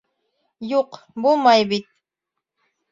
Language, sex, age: Bashkir, female, 30-39